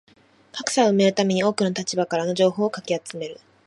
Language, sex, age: Japanese, female, 19-29